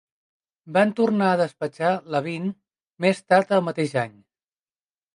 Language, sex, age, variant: Catalan, male, 30-39, Central